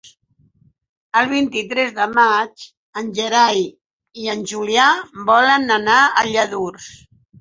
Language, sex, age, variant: Catalan, female, 70-79, Central